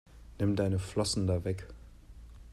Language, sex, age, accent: German, male, 19-29, Deutschland Deutsch